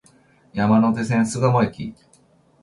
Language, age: Japanese, 40-49